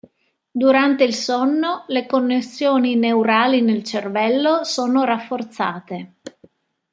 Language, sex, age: Italian, female, 40-49